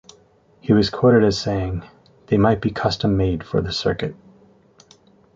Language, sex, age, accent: English, male, 30-39, United States English